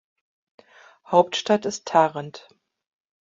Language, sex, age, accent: German, female, 50-59, Deutschland Deutsch